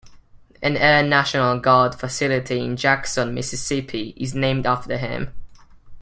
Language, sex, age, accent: English, male, under 19, England English